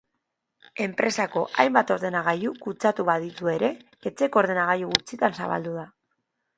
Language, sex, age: Basque, female, 19-29